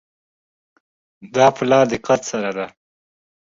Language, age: Pashto, 30-39